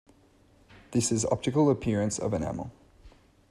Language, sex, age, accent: English, male, 19-29, Australian English